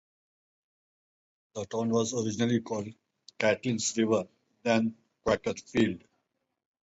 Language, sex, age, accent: English, male, 50-59, India and South Asia (India, Pakistan, Sri Lanka)